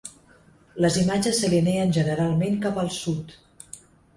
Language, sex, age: Catalan, female, 40-49